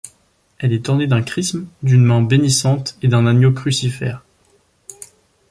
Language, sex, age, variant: French, male, 19-29, Français de métropole